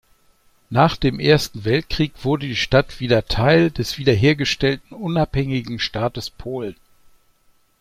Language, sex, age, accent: German, male, 60-69, Deutschland Deutsch